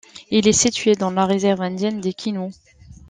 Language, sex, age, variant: French, female, 30-39, Français de métropole